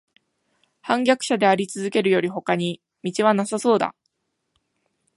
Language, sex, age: Japanese, female, 19-29